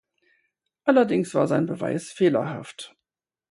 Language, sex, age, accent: German, female, 50-59, Deutschland Deutsch